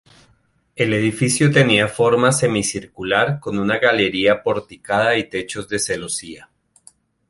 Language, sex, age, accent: Spanish, male, 40-49, Andino-Pacífico: Colombia, Perú, Ecuador, oeste de Bolivia y Venezuela andina